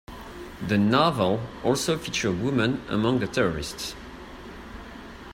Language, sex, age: English, male, 40-49